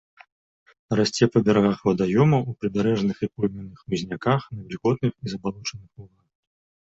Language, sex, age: Belarusian, male, 30-39